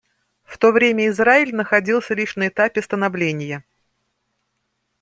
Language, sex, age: Russian, female, 50-59